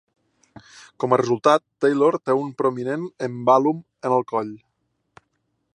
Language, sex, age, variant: Catalan, male, 30-39, Septentrional